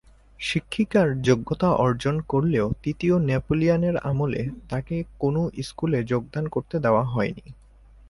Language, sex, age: Bengali, male, 19-29